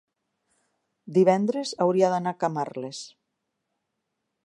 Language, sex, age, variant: Catalan, female, 60-69, Nord-Occidental